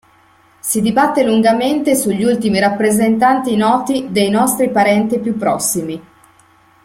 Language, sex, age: Italian, female, 50-59